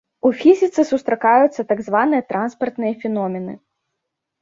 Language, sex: Belarusian, female